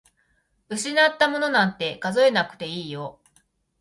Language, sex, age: Japanese, female, 40-49